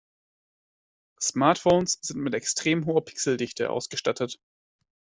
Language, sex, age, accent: German, male, 19-29, Deutschland Deutsch